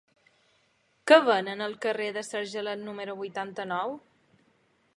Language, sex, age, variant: Catalan, female, 19-29, Balear